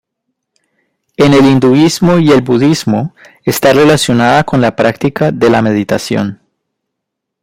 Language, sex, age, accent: Spanish, male, 19-29, Andino-Pacífico: Colombia, Perú, Ecuador, oeste de Bolivia y Venezuela andina